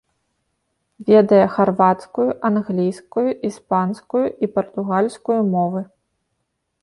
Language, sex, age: Belarusian, female, 30-39